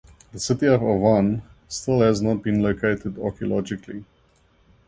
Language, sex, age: English, male, 40-49